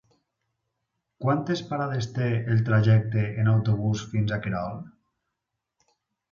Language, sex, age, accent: Catalan, male, 30-39, valencià